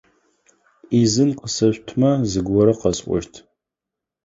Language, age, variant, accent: Adyghe, 30-39, Адыгабзэ (Кирил, пстэумэ зэдыряе), Кıэмгуй (Çemguy)